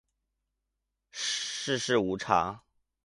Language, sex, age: Chinese, male, 19-29